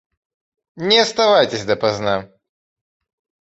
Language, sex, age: Russian, male, under 19